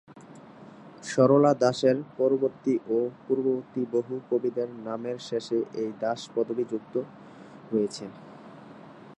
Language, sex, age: Bengali, male, 19-29